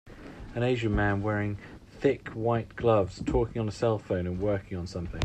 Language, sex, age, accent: English, male, 30-39, England English